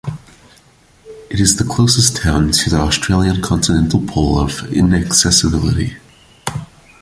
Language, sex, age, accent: English, male, 19-29, United States English